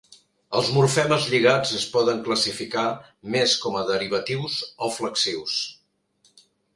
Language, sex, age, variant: Catalan, male, 50-59, Central